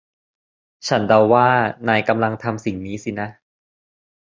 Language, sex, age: Thai, male, 19-29